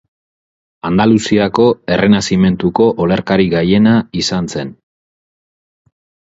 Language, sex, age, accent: Basque, male, 30-39, Erdialdekoa edo Nafarra (Gipuzkoa, Nafarroa)